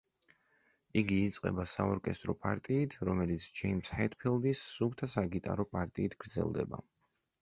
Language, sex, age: Georgian, male, under 19